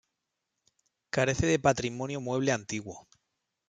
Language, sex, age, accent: Spanish, male, 30-39, España: Sur peninsular (Andalucia, Extremadura, Murcia)